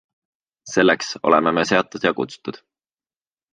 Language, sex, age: Estonian, male, 19-29